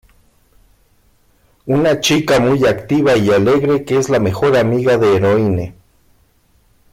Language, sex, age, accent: Spanish, male, 40-49, México